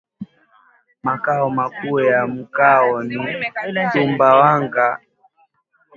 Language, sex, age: Swahili, male, 19-29